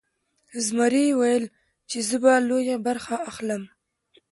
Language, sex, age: Pashto, female, 19-29